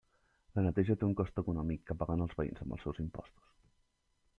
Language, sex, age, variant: Catalan, male, 19-29, Central